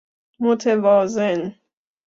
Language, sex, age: Persian, female, 30-39